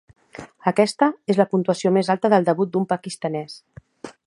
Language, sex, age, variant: Catalan, female, 50-59, Central